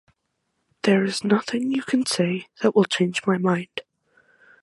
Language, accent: English, Scottish English